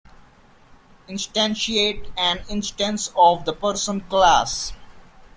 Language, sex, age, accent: English, male, 19-29, India and South Asia (India, Pakistan, Sri Lanka)